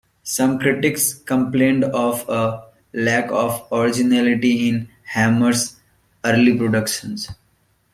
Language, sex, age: English, male, 19-29